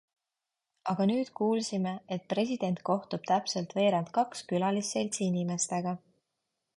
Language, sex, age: Estonian, female, 30-39